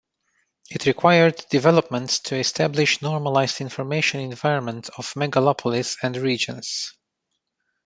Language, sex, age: English, male, 30-39